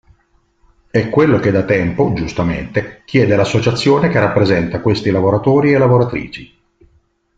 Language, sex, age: Italian, male, 50-59